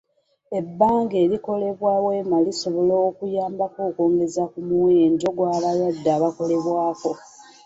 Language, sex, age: Ganda, female, 30-39